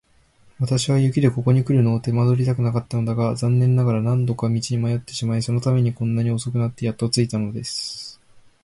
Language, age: Japanese, 19-29